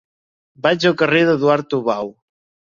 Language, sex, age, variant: Catalan, male, 19-29, Central